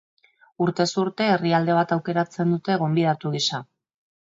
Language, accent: Basque, Mendebalekoa (Araba, Bizkaia, Gipuzkoako mendebaleko herri batzuk)